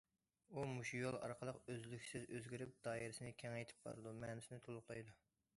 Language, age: Uyghur, 19-29